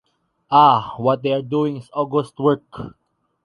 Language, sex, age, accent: English, male, 19-29, Filipino